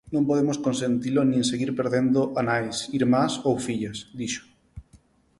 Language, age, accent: Galician, 30-39, Neofalante